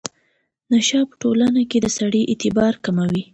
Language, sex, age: Pashto, female, 19-29